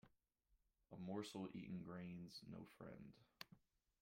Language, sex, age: English, male, 19-29